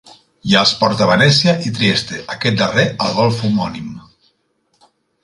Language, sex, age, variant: Catalan, male, 40-49, Central